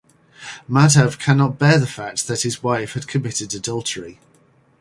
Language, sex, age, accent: English, male, 40-49, England English